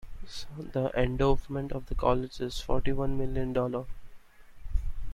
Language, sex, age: English, male, 19-29